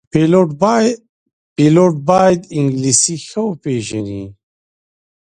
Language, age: Pashto, 30-39